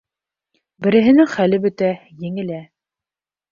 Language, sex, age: Bashkir, female, 19-29